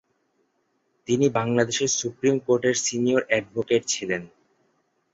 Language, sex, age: Bengali, male, 19-29